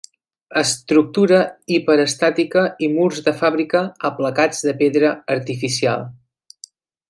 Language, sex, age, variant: Catalan, male, 19-29, Central